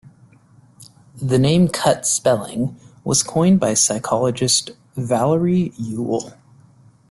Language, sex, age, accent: English, male, 19-29, United States English